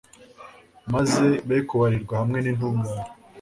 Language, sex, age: Kinyarwanda, male, 19-29